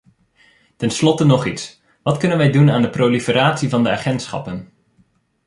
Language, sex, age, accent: Dutch, male, 19-29, Nederlands Nederlands